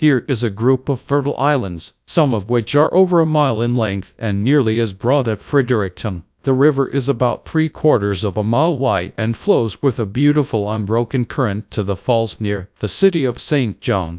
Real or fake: fake